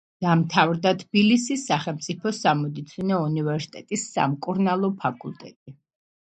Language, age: Georgian, under 19